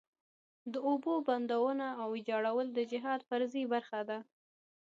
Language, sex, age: Pashto, female, under 19